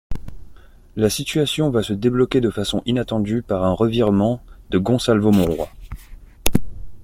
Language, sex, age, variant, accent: French, male, 30-39, Français des départements et régions d'outre-mer, Français de La Réunion